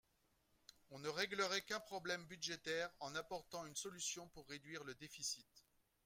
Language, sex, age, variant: French, male, 50-59, Français de métropole